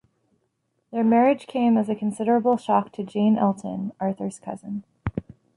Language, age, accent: English, 30-39, United States English